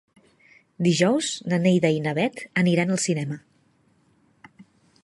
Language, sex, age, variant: Catalan, female, 30-39, Central